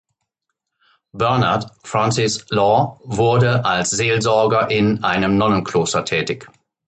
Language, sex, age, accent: German, male, 50-59, Deutschland Deutsch